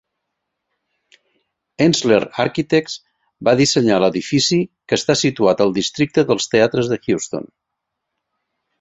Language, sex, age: Catalan, male, 60-69